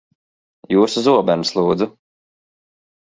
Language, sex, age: Latvian, male, 30-39